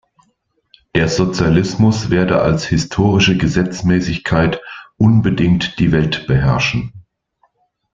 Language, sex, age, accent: German, male, 60-69, Deutschland Deutsch